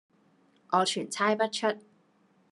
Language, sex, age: Cantonese, female, 19-29